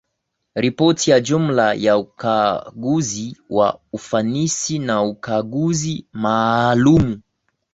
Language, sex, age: Swahili, male, 19-29